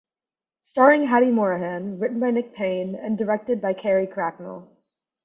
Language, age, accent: English, under 19, United States English